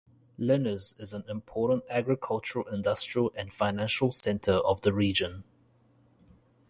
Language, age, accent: English, 19-29, New Zealand English